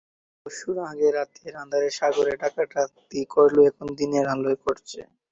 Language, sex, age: Bengali, male, 19-29